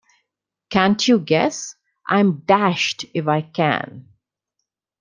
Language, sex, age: English, female, under 19